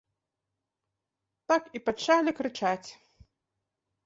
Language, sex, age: Belarusian, female, 40-49